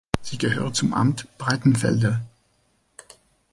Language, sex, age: German, male, 30-39